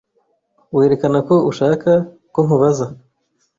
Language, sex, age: Kinyarwanda, male, 30-39